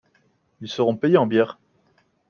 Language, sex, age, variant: French, male, 30-39, Français de métropole